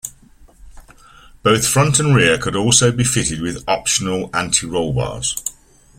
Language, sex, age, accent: English, male, 50-59, England English